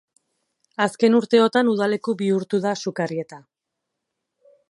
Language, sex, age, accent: Basque, female, 40-49, Erdialdekoa edo Nafarra (Gipuzkoa, Nafarroa)